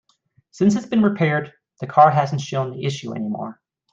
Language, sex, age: English, male, 30-39